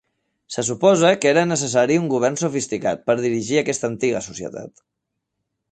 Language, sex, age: Catalan, male, 30-39